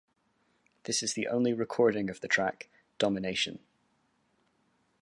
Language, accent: English, Scottish English